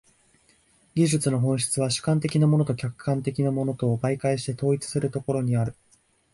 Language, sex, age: Japanese, male, 19-29